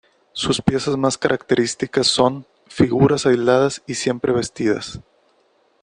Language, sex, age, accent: Spanish, male, 30-39, México